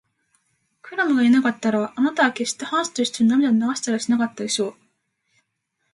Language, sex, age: Japanese, female, 19-29